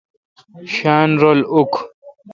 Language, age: Kalkoti, 19-29